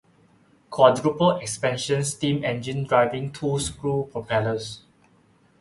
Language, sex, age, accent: English, male, 19-29, Malaysian English